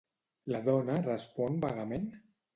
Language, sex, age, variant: Catalan, male, 50-59, Central